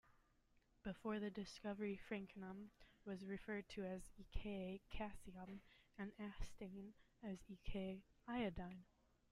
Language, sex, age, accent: English, female, 19-29, United States English